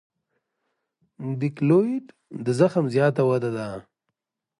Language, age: Pashto, 40-49